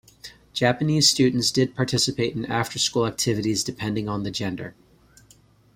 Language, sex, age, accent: English, male, 40-49, United States English